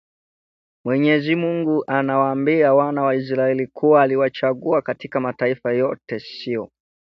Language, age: Swahili, 19-29